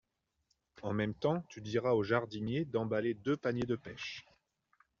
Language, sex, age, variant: French, male, 30-39, Français de métropole